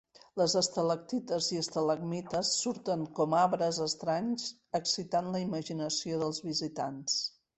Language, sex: Catalan, female